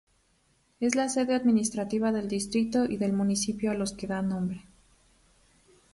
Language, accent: Spanish, México